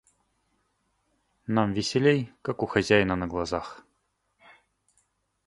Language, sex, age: Russian, male, 30-39